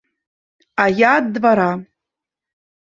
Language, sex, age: Belarusian, female, 30-39